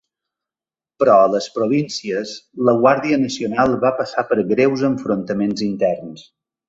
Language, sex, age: Catalan, male, 40-49